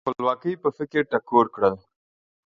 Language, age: Pashto, 30-39